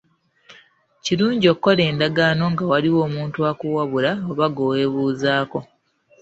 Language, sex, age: Ganda, female, 30-39